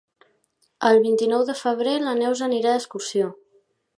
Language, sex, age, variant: Catalan, female, 19-29, Central